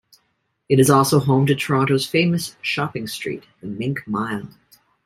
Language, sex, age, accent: English, female, 40-49, Canadian English